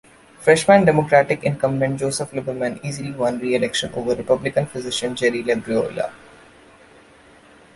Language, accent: English, India and South Asia (India, Pakistan, Sri Lanka)